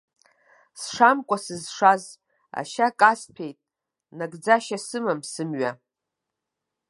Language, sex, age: Abkhazian, female, 50-59